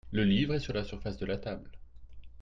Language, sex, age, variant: French, male, 30-39, Français de métropole